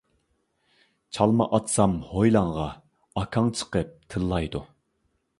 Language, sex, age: Uyghur, male, 30-39